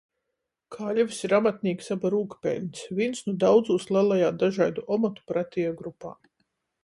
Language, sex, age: Latgalian, female, 40-49